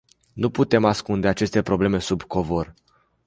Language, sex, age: Romanian, male, 19-29